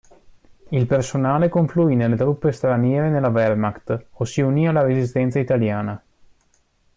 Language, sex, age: Italian, male, 30-39